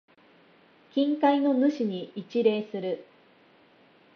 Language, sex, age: Japanese, female, 30-39